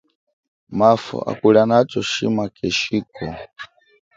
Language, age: Chokwe, 19-29